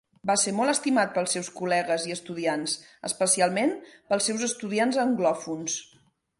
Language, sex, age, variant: Catalan, female, 40-49, Nord-Occidental